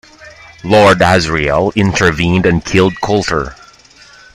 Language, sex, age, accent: English, male, 30-39, Filipino